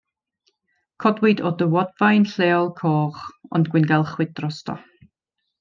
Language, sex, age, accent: Welsh, female, 30-39, Y Deyrnas Unedig Cymraeg